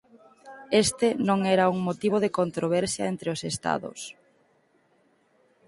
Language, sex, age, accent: Galician, female, 19-29, Normativo (estándar)